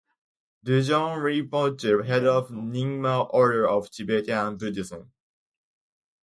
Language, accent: English, United States English